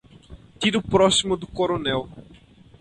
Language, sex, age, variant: Portuguese, male, 19-29, Portuguese (Brasil)